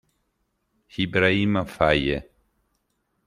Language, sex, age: Italian, male, 50-59